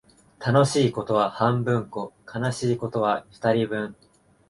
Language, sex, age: Japanese, male, 19-29